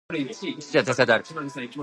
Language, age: Japanese, 19-29